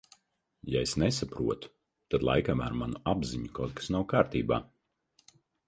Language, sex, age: Latvian, male, 30-39